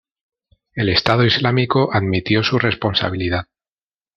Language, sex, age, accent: Spanish, male, 30-39, España: Centro-Sur peninsular (Madrid, Toledo, Castilla-La Mancha)